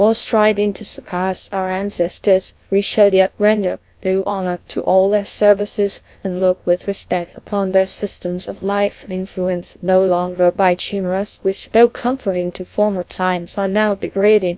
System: TTS, GlowTTS